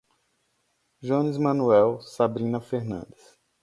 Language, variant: Portuguese, Portuguese (Brasil)